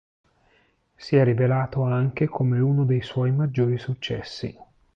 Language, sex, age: Italian, male, 50-59